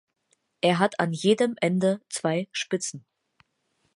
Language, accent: German, Deutschland Deutsch; Hochdeutsch